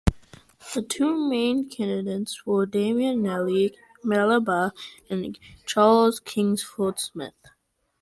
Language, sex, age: English, male, under 19